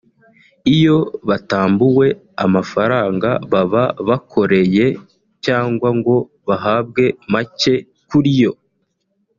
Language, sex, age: Kinyarwanda, male, 19-29